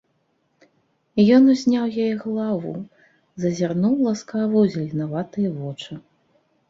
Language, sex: Belarusian, female